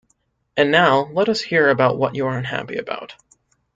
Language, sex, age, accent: English, male, 19-29, United States English